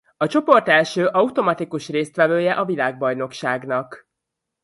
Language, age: Hungarian, 30-39